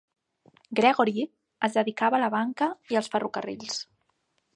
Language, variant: Catalan, Central